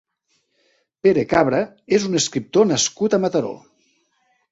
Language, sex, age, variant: Catalan, male, 40-49, Central